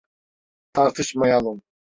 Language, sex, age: Turkish, male, 19-29